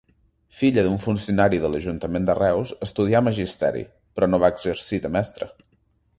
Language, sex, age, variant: Catalan, male, 30-39, Central